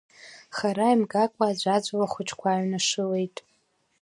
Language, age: Abkhazian, under 19